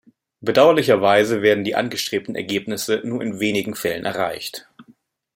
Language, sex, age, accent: German, male, 30-39, Deutschland Deutsch